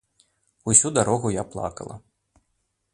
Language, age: Belarusian, 30-39